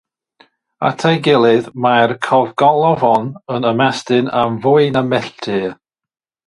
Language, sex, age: Welsh, male, 50-59